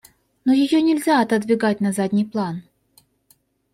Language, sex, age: Russian, female, 40-49